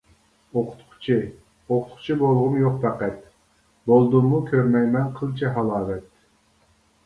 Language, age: Uyghur, 40-49